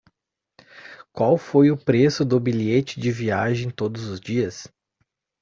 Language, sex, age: Portuguese, male, 19-29